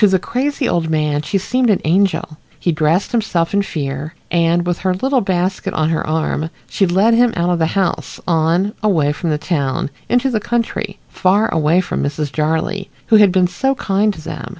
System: none